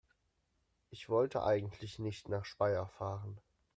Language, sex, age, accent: German, male, 19-29, Deutschland Deutsch